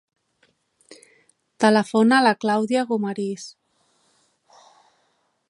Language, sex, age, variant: Catalan, female, 40-49, Central